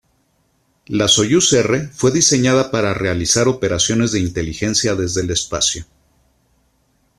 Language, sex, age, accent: Spanish, male, 50-59, México